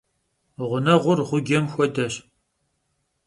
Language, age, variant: Kabardian, 40-49, Адыгэбзэ (Къэбэрдей, Кирил, псоми зэдай)